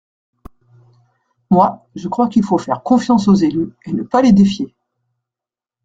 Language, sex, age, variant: French, female, 40-49, Français de métropole